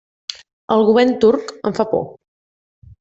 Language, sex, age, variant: Catalan, female, 19-29, Septentrional